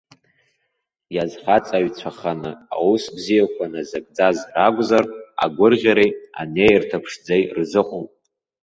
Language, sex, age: Abkhazian, male, under 19